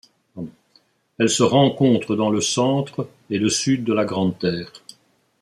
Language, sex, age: French, male, 80-89